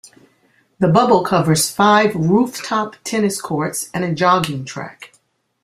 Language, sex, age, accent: English, female, 60-69, United States English